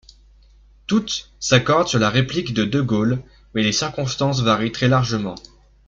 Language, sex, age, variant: French, male, 19-29, Français de métropole